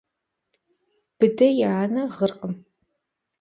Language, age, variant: Kabardian, 30-39, Адыгэбзэ (Къэбэрдей, Кирил, псоми зэдай)